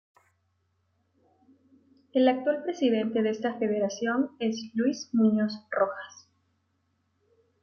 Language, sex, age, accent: Spanish, female, 19-29, Andino-Pacífico: Colombia, Perú, Ecuador, oeste de Bolivia y Venezuela andina